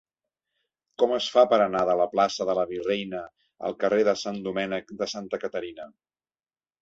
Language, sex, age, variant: Catalan, male, 40-49, Central